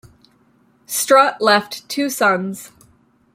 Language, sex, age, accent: English, female, 30-39, United States English